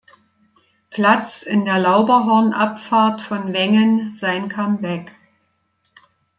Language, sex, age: German, female, 60-69